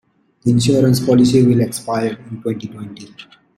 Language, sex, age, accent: English, male, 19-29, India and South Asia (India, Pakistan, Sri Lanka)